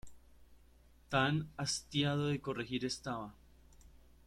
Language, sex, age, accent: Spanish, male, under 19, Caribe: Cuba, Venezuela, Puerto Rico, República Dominicana, Panamá, Colombia caribeña, México caribeño, Costa del golfo de México